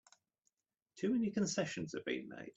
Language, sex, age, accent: English, male, 60-69, England English